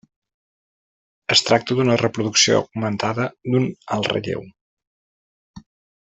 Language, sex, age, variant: Catalan, male, 50-59, Central